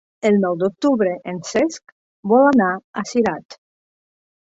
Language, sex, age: Catalan, female, 40-49